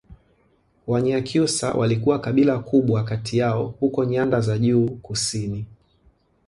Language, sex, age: Swahili, male, 30-39